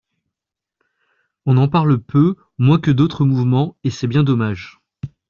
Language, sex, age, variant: French, male, 30-39, Français de métropole